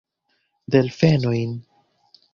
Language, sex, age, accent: Esperanto, male, 19-29, Internacia